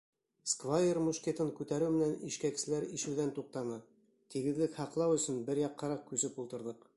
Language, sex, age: Bashkir, male, 40-49